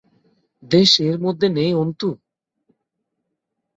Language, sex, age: Bengali, male, 19-29